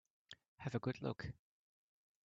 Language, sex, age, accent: English, male, 40-49, New Zealand English